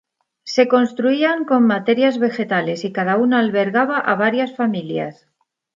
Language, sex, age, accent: Spanish, female, 50-59, España: Centro-Sur peninsular (Madrid, Toledo, Castilla-La Mancha)